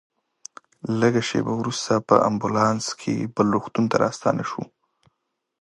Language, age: Pashto, 19-29